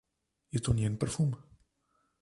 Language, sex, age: Slovenian, male, 30-39